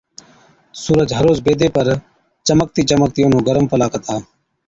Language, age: Od, 30-39